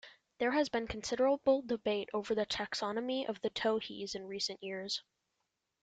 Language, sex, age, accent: English, male, under 19, United States English